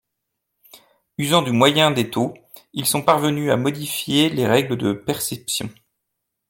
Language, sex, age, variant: French, male, 30-39, Français de métropole